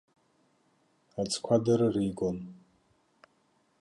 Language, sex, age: Abkhazian, male, 30-39